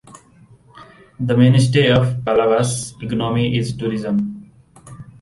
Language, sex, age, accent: English, male, 19-29, India and South Asia (India, Pakistan, Sri Lanka)